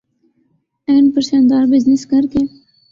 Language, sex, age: Urdu, male, 19-29